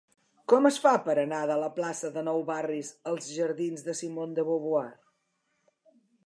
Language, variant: Catalan, Central